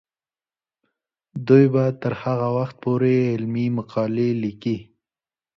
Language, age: Pashto, 19-29